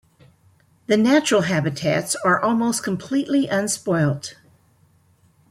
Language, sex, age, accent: English, female, 60-69, United States English